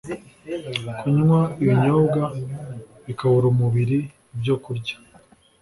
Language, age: Kinyarwanda, 19-29